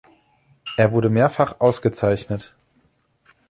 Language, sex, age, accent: German, male, 19-29, Deutschland Deutsch